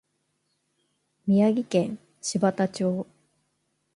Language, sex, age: Japanese, female, 30-39